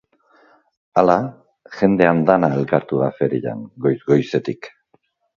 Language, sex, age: Basque, male, 60-69